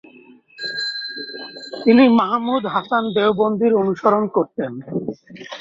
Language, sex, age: Bengali, male, 30-39